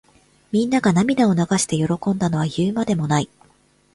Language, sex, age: Japanese, female, 19-29